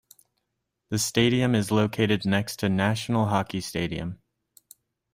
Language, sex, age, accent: English, male, 19-29, United States English